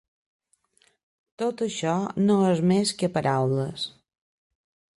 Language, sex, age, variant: Catalan, female, 50-59, Balear